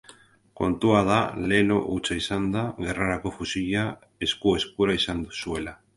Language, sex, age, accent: Basque, male, 50-59, Mendebalekoa (Araba, Bizkaia, Gipuzkoako mendebaleko herri batzuk)